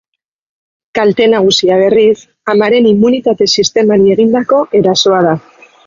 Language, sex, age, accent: Basque, female, 30-39, Mendebalekoa (Araba, Bizkaia, Gipuzkoako mendebaleko herri batzuk)